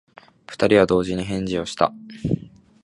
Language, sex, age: Japanese, male, 19-29